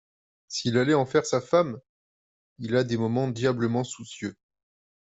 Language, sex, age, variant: French, male, 30-39, Français de métropole